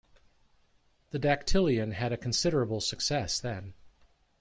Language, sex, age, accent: English, male, 50-59, United States English